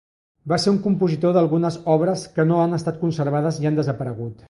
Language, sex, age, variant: Catalan, male, 50-59, Central